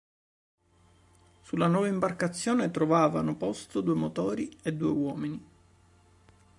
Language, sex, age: Italian, male, 30-39